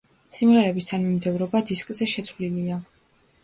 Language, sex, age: Georgian, female, under 19